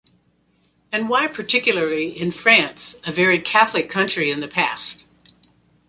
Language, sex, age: English, female, 70-79